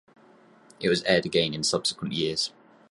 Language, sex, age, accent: English, male, 19-29, England English